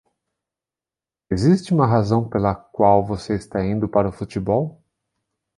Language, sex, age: Portuguese, male, 30-39